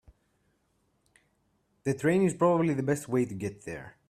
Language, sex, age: English, male, 19-29